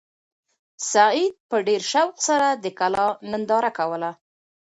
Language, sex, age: Pashto, female, 30-39